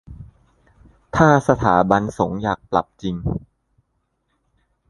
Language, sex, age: Thai, male, 19-29